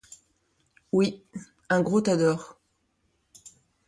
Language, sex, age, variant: French, female, 40-49, Français de métropole